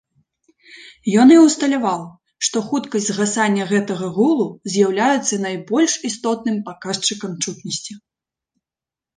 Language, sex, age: Belarusian, female, 19-29